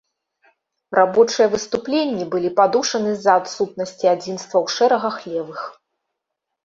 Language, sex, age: Belarusian, female, 40-49